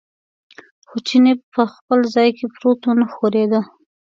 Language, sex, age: Pashto, female, 19-29